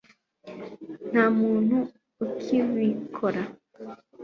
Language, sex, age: Kinyarwanda, female, 19-29